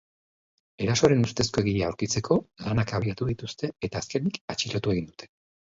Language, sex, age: Basque, male, 40-49